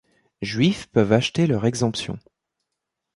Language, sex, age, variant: French, male, 19-29, Français de métropole